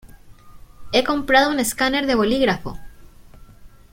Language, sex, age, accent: Spanish, female, 19-29, Chileno: Chile, Cuyo